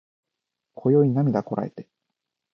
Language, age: Japanese, 19-29